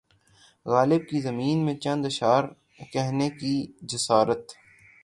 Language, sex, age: Urdu, male, 19-29